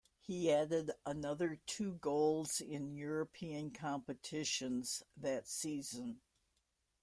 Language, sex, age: English, female, 70-79